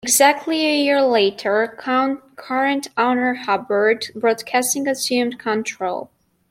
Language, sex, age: English, female, 19-29